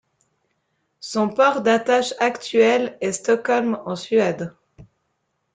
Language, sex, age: French, female, 30-39